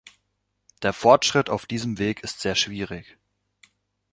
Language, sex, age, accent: German, male, 19-29, Deutschland Deutsch